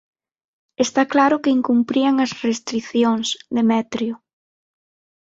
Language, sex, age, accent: Galician, female, 19-29, Atlántico (seseo e gheada); Normativo (estándar)